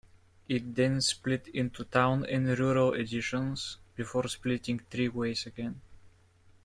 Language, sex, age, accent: English, male, under 19, England English